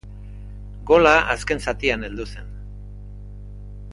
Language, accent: Basque, Erdialdekoa edo Nafarra (Gipuzkoa, Nafarroa)